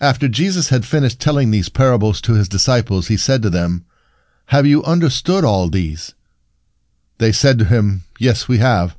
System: none